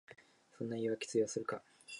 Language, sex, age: Japanese, male, 19-29